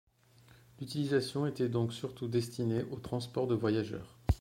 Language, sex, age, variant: French, male, under 19, Français de métropole